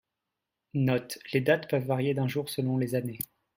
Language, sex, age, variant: French, male, 19-29, Français de métropole